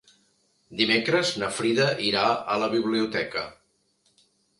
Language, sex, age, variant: Catalan, male, 50-59, Central